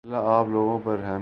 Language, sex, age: Urdu, male, 19-29